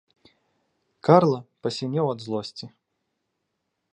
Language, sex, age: Belarusian, male, 19-29